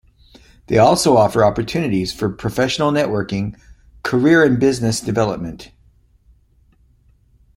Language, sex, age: English, male, 50-59